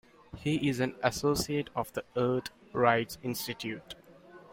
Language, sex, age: English, male, 19-29